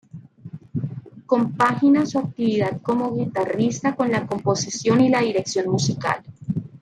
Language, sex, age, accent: Spanish, female, 30-39, Caribe: Cuba, Venezuela, Puerto Rico, República Dominicana, Panamá, Colombia caribeña, México caribeño, Costa del golfo de México